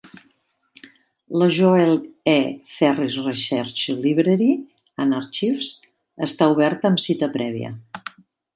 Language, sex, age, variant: Catalan, female, 60-69, Central